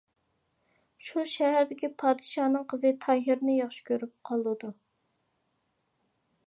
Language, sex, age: Uyghur, female, 19-29